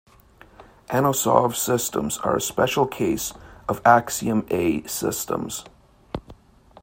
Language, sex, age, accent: English, male, 40-49, Canadian English